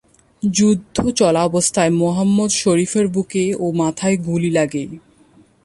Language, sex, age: Bengali, female, 19-29